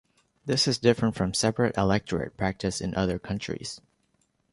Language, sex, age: English, male, 19-29